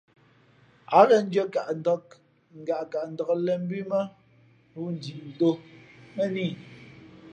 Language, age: Fe'fe', 19-29